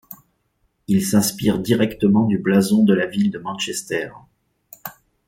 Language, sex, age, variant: French, male, 40-49, Français de métropole